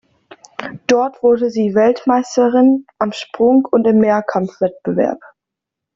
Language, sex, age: German, female, under 19